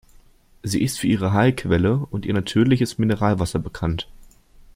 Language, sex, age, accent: German, male, 19-29, Deutschland Deutsch